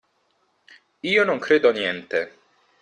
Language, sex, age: Italian, male, 30-39